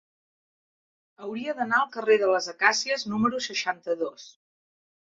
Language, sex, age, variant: Catalan, female, 30-39, Central